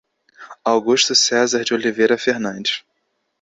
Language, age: Portuguese, 19-29